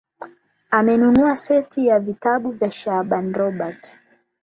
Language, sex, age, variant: Swahili, female, 19-29, Kiswahili cha Bara ya Tanzania